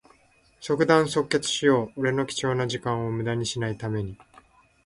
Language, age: Japanese, 40-49